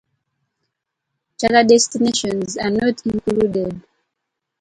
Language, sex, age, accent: English, female, 19-29, United States English